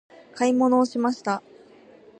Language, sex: Japanese, female